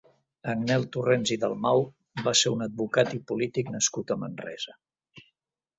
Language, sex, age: Catalan, male, 70-79